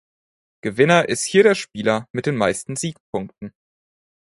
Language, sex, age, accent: German, male, under 19, Deutschland Deutsch